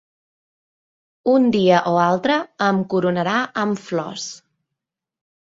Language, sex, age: Catalan, female, 30-39